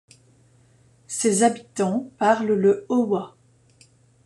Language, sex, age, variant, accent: French, female, 40-49, Français d'Europe, Français de Belgique